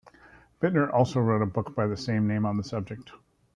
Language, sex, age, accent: English, male, 40-49, United States English